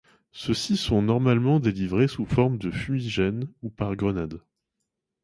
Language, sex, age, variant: French, male, 30-39, Français de métropole